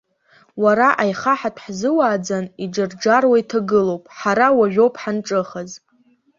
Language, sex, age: Abkhazian, female, under 19